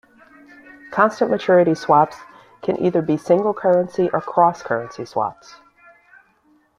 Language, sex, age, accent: English, female, 40-49, United States English